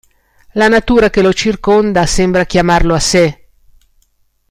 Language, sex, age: Italian, female, 60-69